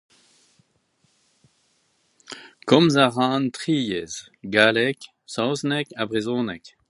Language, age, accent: Breton, 50-59, Leoneg